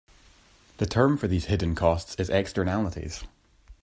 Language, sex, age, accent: English, male, 19-29, Scottish English